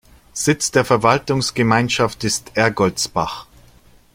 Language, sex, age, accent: German, male, 40-49, Deutschland Deutsch